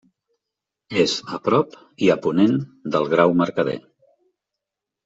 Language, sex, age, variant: Catalan, male, 50-59, Central